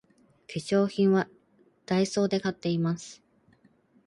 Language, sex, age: Japanese, female, 30-39